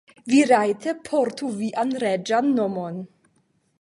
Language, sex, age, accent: Esperanto, female, 19-29, Internacia